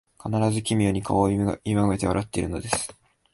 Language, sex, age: Japanese, male, 19-29